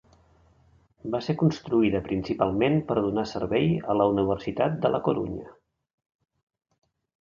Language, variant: Catalan, Central